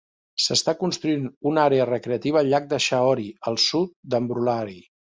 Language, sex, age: Catalan, male, 50-59